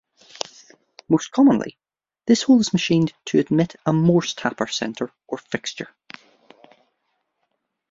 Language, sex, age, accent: English, male, 30-39, Irish English